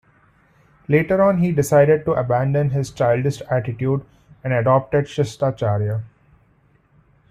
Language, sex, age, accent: English, male, 30-39, India and South Asia (India, Pakistan, Sri Lanka)